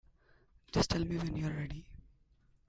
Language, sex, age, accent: English, female, 19-29, India and South Asia (India, Pakistan, Sri Lanka)